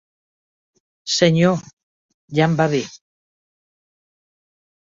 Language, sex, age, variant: Catalan, female, 60-69, Central